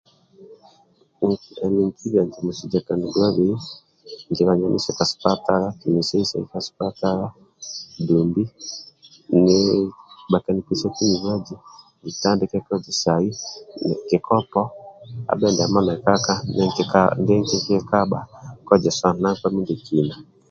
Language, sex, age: Amba (Uganda), male, 30-39